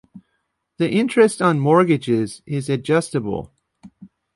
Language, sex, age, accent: English, male, 50-59, United States English